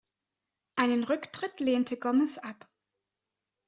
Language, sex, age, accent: German, female, 19-29, Deutschland Deutsch